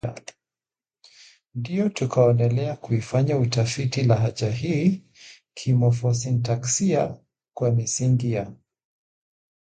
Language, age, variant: Swahili, 40-49, Kiswahili cha Bara ya Kenya